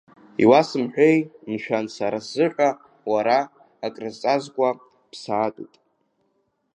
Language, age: Abkhazian, under 19